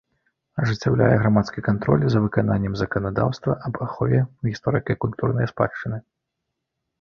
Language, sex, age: Belarusian, male, 30-39